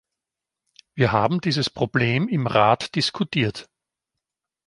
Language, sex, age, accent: German, male, 50-59, Österreichisches Deutsch